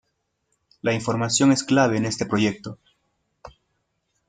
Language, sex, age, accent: Spanish, male, 19-29, Andino-Pacífico: Colombia, Perú, Ecuador, oeste de Bolivia y Venezuela andina